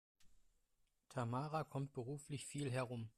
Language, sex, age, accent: German, male, 30-39, Deutschland Deutsch